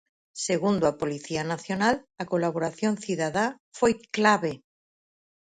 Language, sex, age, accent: Galician, female, 60-69, Normativo (estándar)